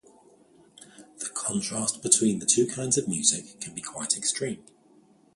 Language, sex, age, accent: English, male, 30-39, England English